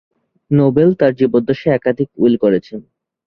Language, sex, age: Bengali, male, 19-29